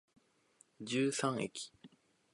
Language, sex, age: Japanese, male, 19-29